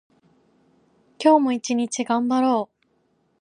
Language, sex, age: Japanese, female, 19-29